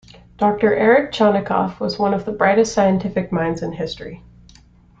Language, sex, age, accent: English, female, 19-29, United States English